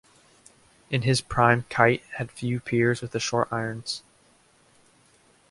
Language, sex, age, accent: English, male, 19-29, United States English